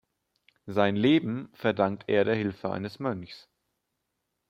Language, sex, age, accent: German, male, 19-29, Deutschland Deutsch